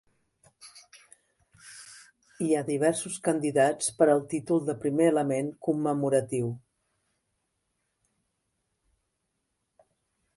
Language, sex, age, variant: Catalan, female, 60-69, Central